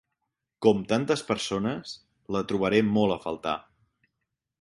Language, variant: Catalan, Central